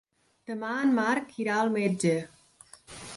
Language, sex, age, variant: Catalan, female, 30-39, Nord-Occidental